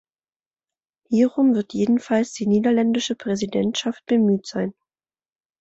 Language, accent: German, Deutschland Deutsch